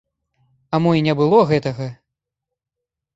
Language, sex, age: Belarusian, male, 19-29